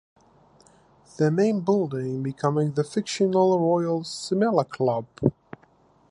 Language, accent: English, United States English